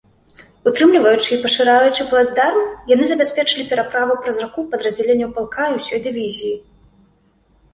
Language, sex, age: Belarusian, female, 30-39